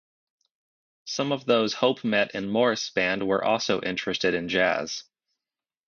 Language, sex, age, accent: English, male, 30-39, United States English